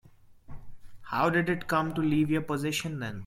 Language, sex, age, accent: English, male, 19-29, India and South Asia (India, Pakistan, Sri Lanka)